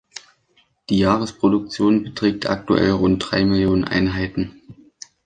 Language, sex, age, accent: German, male, under 19, Deutschland Deutsch